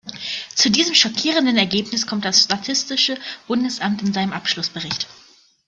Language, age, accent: German, 19-29, Deutschland Deutsch